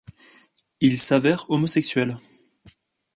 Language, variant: French, Français de métropole